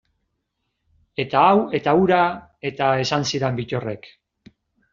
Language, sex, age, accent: Basque, male, 40-49, Mendebalekoa (Araba, Bizkaia, Gipuzkoako mendebaleko herri batzuk)